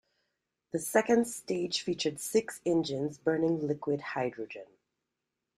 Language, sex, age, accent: English, female, 40-49, United States English